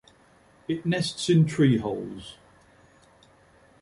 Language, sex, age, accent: English, male, 50-59, England English